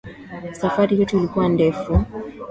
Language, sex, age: Swahili, female, 19-29